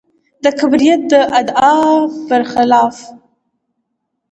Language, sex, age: Pashto, female, under 19